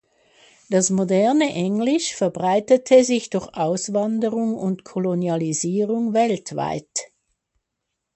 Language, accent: German, Schweizerdeutsch